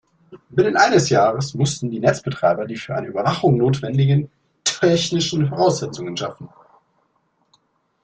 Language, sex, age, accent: German, male, 19-29, Deutschland Deutsch